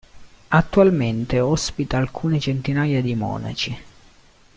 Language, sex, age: Italian, male, 19-29